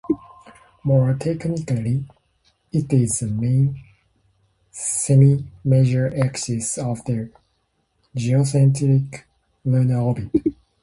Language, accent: English, United States English